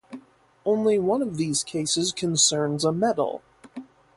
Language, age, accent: English, 19-29, United States English